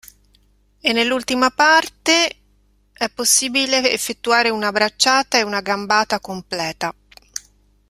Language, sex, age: Italian, female, 50-59